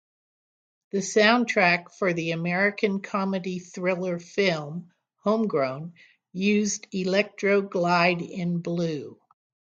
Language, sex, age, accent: English, female, 60-69, United States English